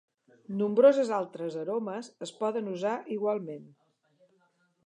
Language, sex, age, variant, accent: Catalan, female, 60-69, Central, central